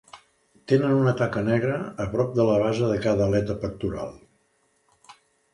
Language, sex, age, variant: Catalan, male, 70-79, Central